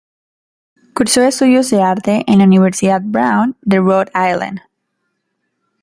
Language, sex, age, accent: Spanish, female, under 19, Andino-Pacífico: Colombia, Perú, Ecuador, oeste de Bolivia y Venezuela andina